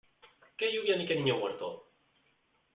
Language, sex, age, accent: Spanish, male, 40-49, España: Norte peninsular (Asturias, Castilla y León, Cantabria, País Vasco, Navarra, Aragón, La Rioja, Guadalajara, Cuenca)